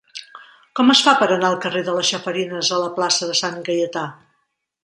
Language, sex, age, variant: Catalan, female, 40-49, Central